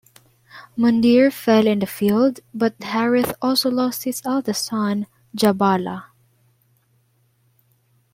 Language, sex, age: English, female, 19-29